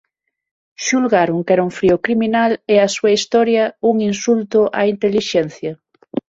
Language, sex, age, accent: Galician, female, 30-39, Normativo (estándar); Neofalante